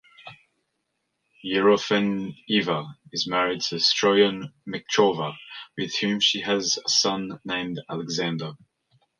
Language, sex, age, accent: English, male, 19-29, Australian English